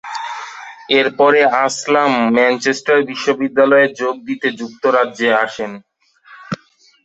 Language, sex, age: Bengali, male, 19-29